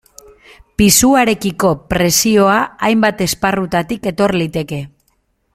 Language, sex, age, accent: Basque, female, 19-29, Mendebalekoa (Araba, Bizkaia, Gipuzkoako mendebaleko herri batzuk)